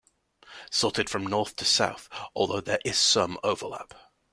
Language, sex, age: English, male, 19-29